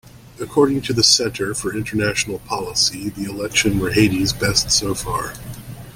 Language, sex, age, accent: English, male, 30-39, United States English